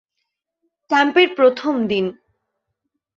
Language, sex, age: Bengali, female, 19-29